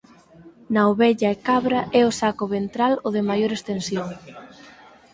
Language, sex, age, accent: Galician, female, 19-29, Normativo (estándar)